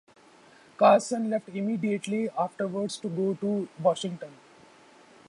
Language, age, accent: English, 19-29, India and South Asia (India, Pakistan, Sri Lanka)